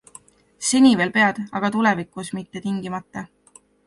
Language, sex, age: Estonian, female, 19-29